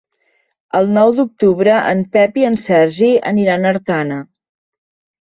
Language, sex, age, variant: Catalan, female, 50-59, Central